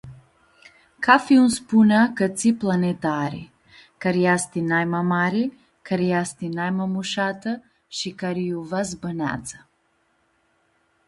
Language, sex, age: Aromanian, female, 30-39